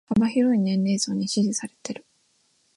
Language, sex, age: Japanese, female, 19-29